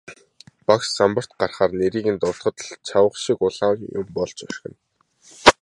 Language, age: Mongolian, 19-29